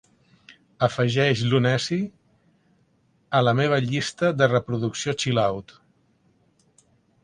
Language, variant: Catalan, Central